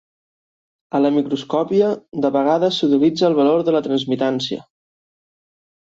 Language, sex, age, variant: Catalan, male, 19-29, Central